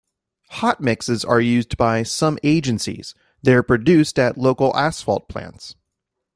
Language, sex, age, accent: English, male, 30-39, United States English